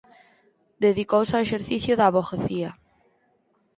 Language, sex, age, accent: Galician, female, 19-29, Central (gheada)